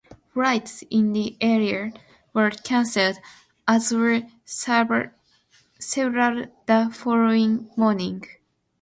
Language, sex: English, female